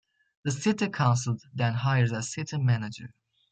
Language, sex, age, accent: English, male, under 19, United States English